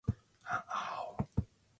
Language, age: English, 19-29